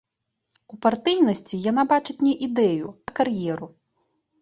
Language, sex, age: Belarusian, female, 19-29